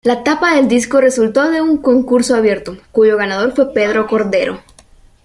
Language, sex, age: Spanish, female, 19-29